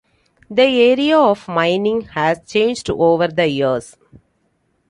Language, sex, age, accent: English, female, 40-49, India and South Asia (India, Pakistan, Sri Lanka)